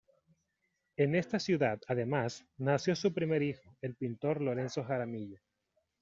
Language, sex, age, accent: Spanish, male, 30-39, América central